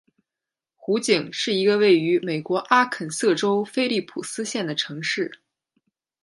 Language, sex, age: Chinese, female, 19-29